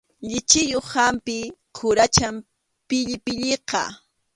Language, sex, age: Arequipa-La Unión Quechua, female, 30-39